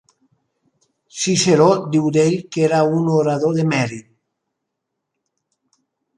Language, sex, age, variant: Catalan, male, 50-59, Nord-Occidental